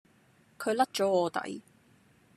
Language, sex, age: Cantonese, female, 19-29